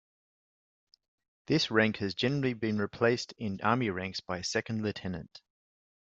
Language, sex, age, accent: English, male, 40-49, Australian English